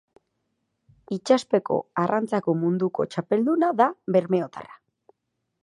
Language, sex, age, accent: Basque, female, 30-39, Erdialdekoa edo Nafarra (Gipuzkoa, Nafarroa)